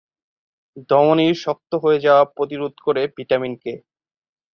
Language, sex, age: Bengali, male, 19-29